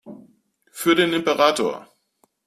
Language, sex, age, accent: German, male, 40-49, Deutschland Deutsch